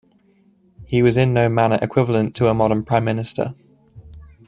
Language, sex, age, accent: English, male, 19-29, England English